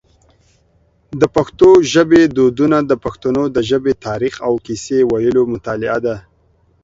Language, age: Pashto, 30-39